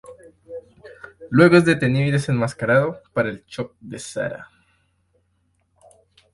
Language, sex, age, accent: Spanish, male, under 19, Andino-Pacífico: Colombia, Perú, Ecuador, oeste de Bolivia y Venezuela andina